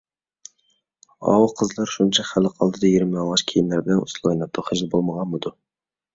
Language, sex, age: Uyghur, male, 19-29